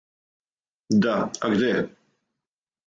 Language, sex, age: Serbian, male, 50-59